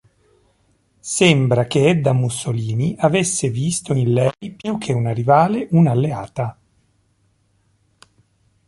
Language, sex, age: Italian, male, 40-49